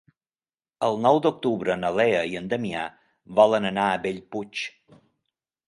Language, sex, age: Catalan, male, 50-59